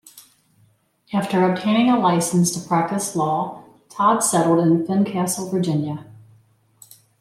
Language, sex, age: English, female, 50-59